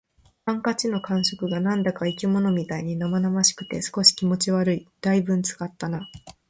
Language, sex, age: Japanese, female, 19-29